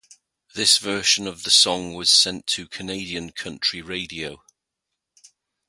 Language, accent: English, England English